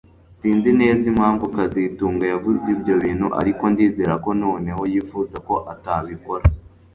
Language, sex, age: Kinyarwanda, male, under 19